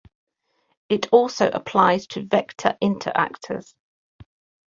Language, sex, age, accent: English, female, 50-59, England English